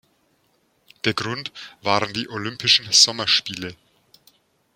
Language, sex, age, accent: German, male, 40-49, Deutschland Deutsch